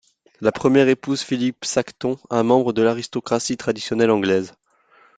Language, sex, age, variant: French, male, under 19, Français de métropole